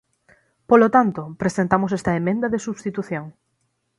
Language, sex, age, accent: Galician, female, 19-29, Atlántico (seseo e gheada); Normativo (estándar)